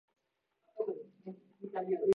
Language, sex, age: Japanese, male, 19-29